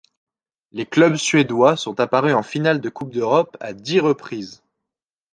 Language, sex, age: French, male, 19-29